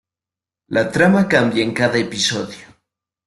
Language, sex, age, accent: Spanish, male, 19-29, México